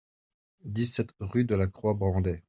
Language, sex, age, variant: French, male, 40-49, Français de métropole